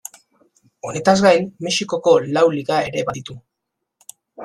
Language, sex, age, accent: Basque, male, under 19, Erdialdekoa edo Nafarra (Gipuzkoa, Nafarroa)